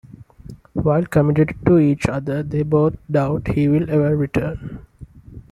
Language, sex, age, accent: English, male, 19-29, India and South Asia (India, Pakistan, Sri Lanka)